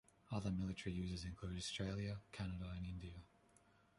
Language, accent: English, Australian English